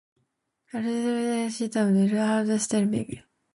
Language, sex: English, female